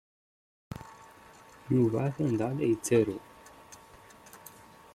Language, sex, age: Kabyle, male, 30-39